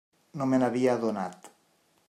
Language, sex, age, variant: Catalan, male, 40-49, Nord-Occidental